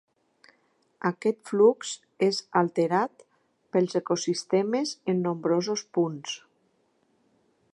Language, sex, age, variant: Catalan, female, 50-59, Central